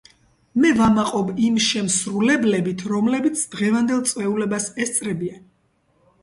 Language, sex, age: Georgian, female, 30-39